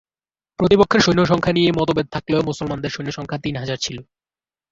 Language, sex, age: Bengali, male, under 19